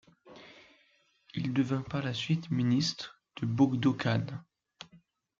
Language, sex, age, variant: French, male, under 19, Français de métropole